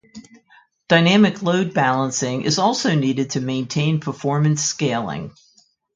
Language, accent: English, United States English